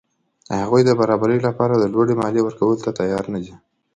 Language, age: Pashto, 19-29